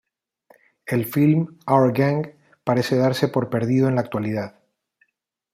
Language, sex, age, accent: Spanish, male, 40-49, España: Islas Canarias